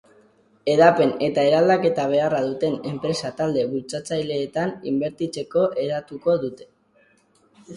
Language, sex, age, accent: Basque, female, 40-49, Mendebalekoa (Araba, Bizkaia, Gipuzkoako mendebaleko herri batzuk)